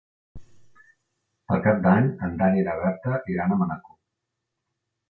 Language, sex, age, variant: Catalan, male, 50-59, Central